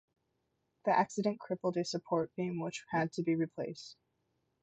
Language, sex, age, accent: English, female, under 19, United States English